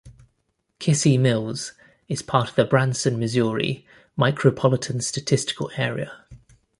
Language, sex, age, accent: English, male, 30-39, England English